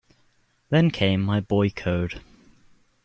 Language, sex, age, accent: English, male, under 19, England English